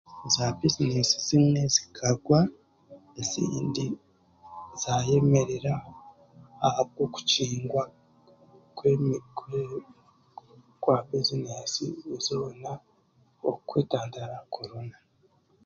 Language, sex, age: Chiga, male, 30-39